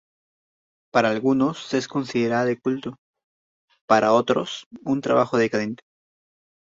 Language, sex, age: Spanish, male, under 19